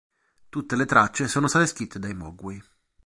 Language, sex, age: Italian, male, 30-39